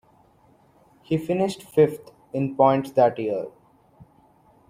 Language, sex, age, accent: English, male, 19-29, India and South Asia (India, Pakistan, Sri Lanka)